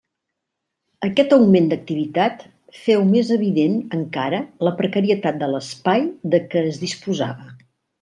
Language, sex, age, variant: Catalan, female, 60-69, Central